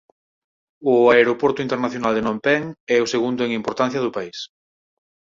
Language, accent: Galician, Normativo (estándar)